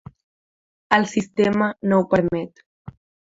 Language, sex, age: Catalan, female, under 19